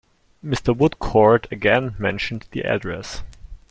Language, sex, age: English, male, 30-39